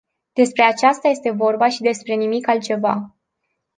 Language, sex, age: Romanian, female, 19-29